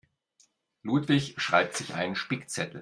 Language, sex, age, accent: German, male, 40-49, Deutschland Deutsch